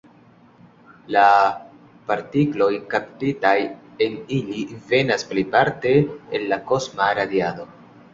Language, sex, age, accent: Esperanto, male, 19-29, Internacia